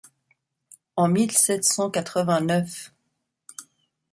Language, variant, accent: French, Français d'Europe, Français de Suisse